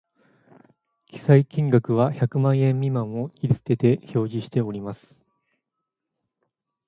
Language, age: Japanese, 19-29